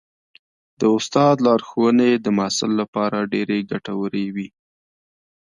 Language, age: Pashto, 30-39